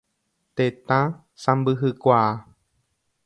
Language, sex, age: Guarani, male, 30-39